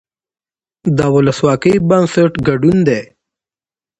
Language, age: Pashto, 19-29